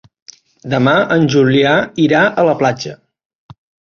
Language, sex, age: Catalan, male, 40-49